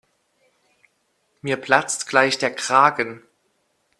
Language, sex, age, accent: German, male, 19-29, Deutschland Deutsch